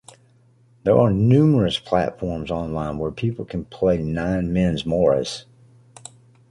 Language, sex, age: English, male, 50-59